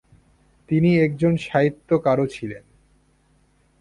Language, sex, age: Bengali, male, 19-29